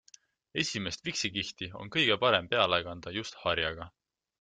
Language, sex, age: Estonian, male, 19-29